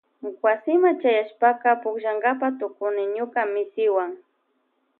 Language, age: Loja Highland Quichua, 19-29